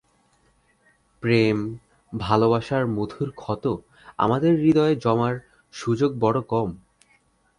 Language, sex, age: Bengali, male, 19-29